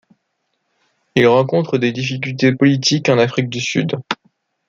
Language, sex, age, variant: French, male, 19-29, Français de métropole